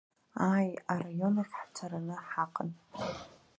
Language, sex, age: Abkhazian, female, under 19